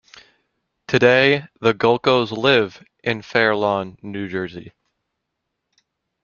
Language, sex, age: English, male, 19-29